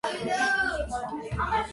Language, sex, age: Georgian, female, under 19